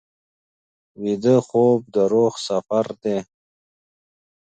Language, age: Pashto, 30-39